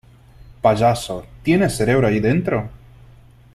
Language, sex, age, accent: Spanish, male, 19-29, Rioplatense: Argentina, Uruguay, este de Bolivia, Paraguay